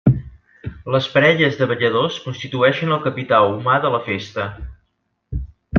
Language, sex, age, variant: Catalan, male, 30-39, Nord-Occidental